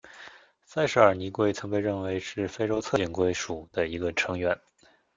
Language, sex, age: Chinese, male, 19-29